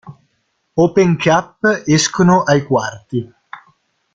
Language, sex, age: Italian, male, 19-29